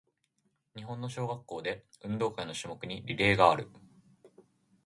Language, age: Japanese, 19-29